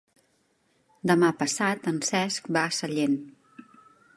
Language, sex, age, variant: Catalan, female, 40-49, Central